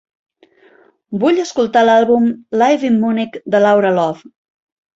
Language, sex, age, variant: Catalan, female, 40-49, Central